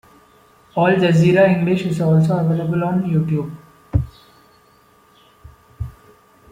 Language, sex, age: English, male, 19-29